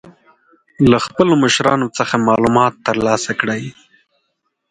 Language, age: Pashto, 19-29